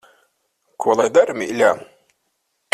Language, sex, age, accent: Latvian, male, 30-39, Riga